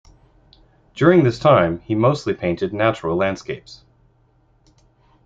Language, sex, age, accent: English, male, 40-49, Canadian English